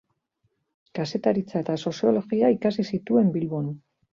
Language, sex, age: Basque, female, 40-49